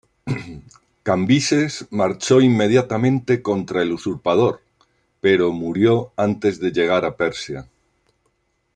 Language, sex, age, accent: Spanish, male, 60-69, España: Centro-Sur peninsular (Madrid, Toledo, Castilla-La Mancha)